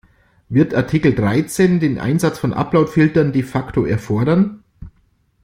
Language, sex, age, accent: German, male, 40-49, Deutschland Deutsch